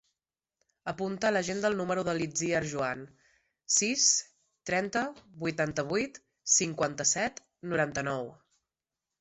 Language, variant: Catalan, Central